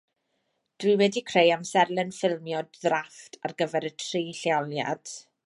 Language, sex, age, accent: Welsh, female, 30-39, Y Deyrnas Unedig Cymraeg